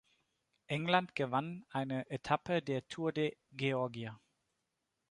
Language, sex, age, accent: German, male, 30-39, Deutschland Deutsch